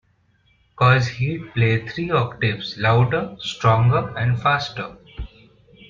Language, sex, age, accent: English, male, 19-29, India and South Asia (India, Pakistan, Sri Lanka)